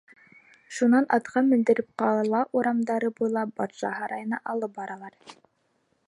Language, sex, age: Bashkir, female, 19-29